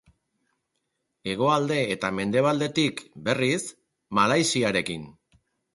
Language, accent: Basque, Erdialdekoa edo Nafarra (Gipuzkoa, Nafarroa)